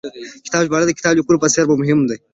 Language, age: Pashto, 19-29